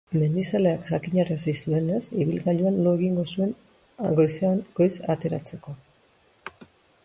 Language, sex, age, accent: Basque, female, 40-49, Mendebalekoa (Araba, Bizkaia, Gipuzkoako mendebaleko herri batzuk)